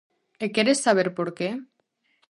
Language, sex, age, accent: Galician, female, 19-29, Normativo (estándar)